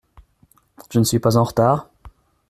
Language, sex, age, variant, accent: French, male, 40-49, Français d'Amérique du Nord, Français du Canada